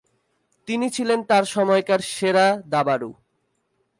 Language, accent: Bengali, fluent